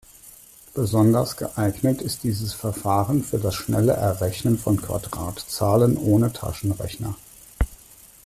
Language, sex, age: German, male, 40-49